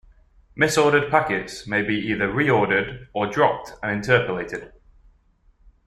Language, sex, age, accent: English, male, 19-29, England English